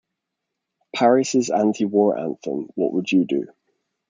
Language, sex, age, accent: English, male, 19-29, England English